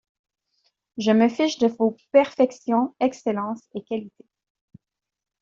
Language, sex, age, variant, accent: French, female, 40-49, Français d'Amérique du Nord, Français du Canada